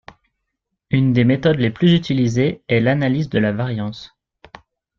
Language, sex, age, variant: French, male, 19-29, Français de métropole